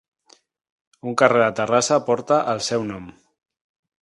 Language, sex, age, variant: Catalan, male, 30-39, Central